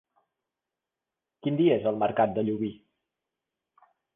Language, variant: Catalan, Septentrional